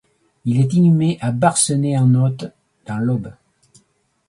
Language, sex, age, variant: French, male, 60-69, Français de métropole